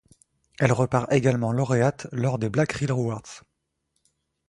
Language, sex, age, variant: French, male, 19-29, Français de métropole